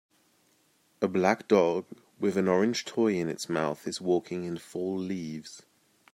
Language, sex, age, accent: English, male, 30-39, England English